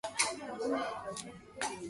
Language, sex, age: English, female, 19-29